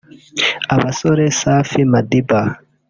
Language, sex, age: Kinyarwanda, male, 19-29